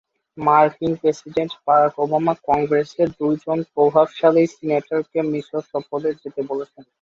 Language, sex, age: Bengali, male, 19-29